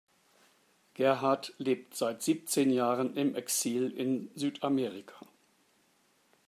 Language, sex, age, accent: German, male, 60-69, Deutschland Deutsch